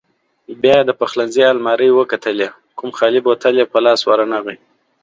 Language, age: Pashto, 30-39